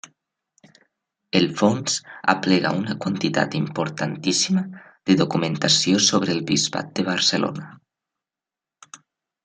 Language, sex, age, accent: Catalan, male, under 19, valencià